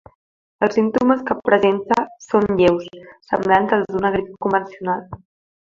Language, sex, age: Catalan, female, under 19